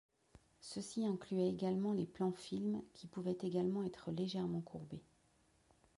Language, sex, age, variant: French, female, 50-59, Français de métropole